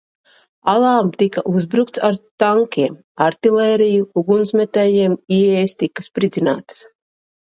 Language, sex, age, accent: Latvian, female, 40-49, Riga